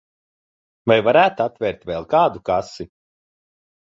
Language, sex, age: Latvian, male, 30-39